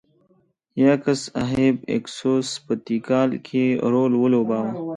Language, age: Pashto, 19-29